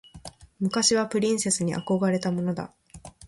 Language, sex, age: Japanese, female, 19-29